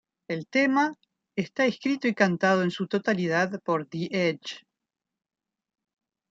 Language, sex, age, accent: Spanish, female, 50-59, Rioplatense: Argentina, Uruguay, este de Bolivia, Paraguay